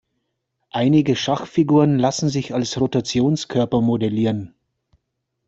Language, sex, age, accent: German, male, 40-49, Deutschland Deutsch